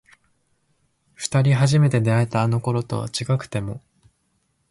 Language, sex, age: Japanese, male, 19-29